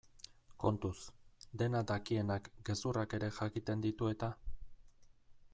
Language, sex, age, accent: Basque, male, 40-49, Erdialdekoa edo Nafarra (Gipuzkoa, Nafarroa)